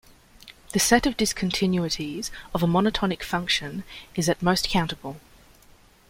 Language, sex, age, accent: English, female, 19-29, Australian English